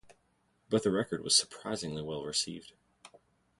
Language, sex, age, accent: English, male, 19-29, United States English